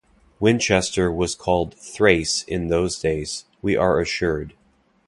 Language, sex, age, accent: English, male, 30-39, United States English